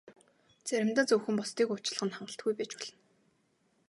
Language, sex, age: Mongolian, female, 19-29